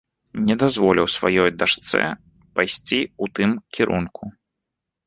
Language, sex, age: Belarusian, male, 19-29